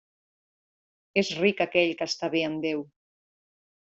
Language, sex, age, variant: Catalan, female, 40-49, Central